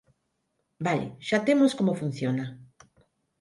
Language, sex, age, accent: Galician, female, 50-59, Neofalante